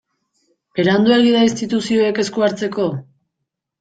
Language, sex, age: Basque, female, 19-29